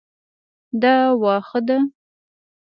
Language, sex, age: Pashto, female, 19-29